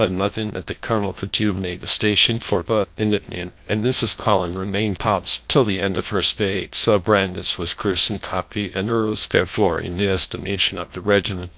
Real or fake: fake